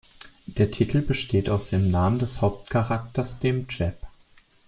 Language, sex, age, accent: German, male, 19-29, Deutschland Deutsch